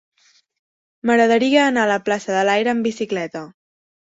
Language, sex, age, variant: Catalan, female, under 19, Central